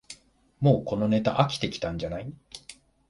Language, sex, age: Japanese, male, 50-59